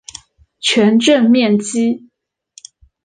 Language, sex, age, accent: Chinese, female, 19-29, 出生地：浙江省